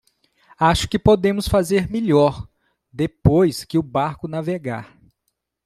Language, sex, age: Portuguese, male, 40-49